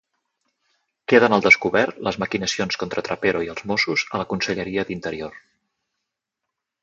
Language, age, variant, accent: Catalan, 30-39, Central, central